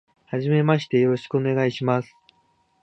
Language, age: Japanese, 19-29